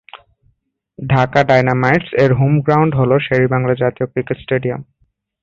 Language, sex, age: Bengali, male, 19-29